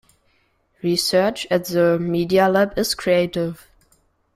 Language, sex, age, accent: English, male, under 19, England English